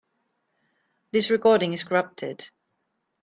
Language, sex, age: English, female, 40-49